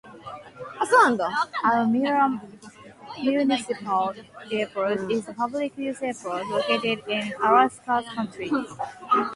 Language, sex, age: English, female, 19-29